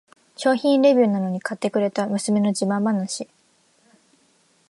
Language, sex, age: Japanese, female, 19-29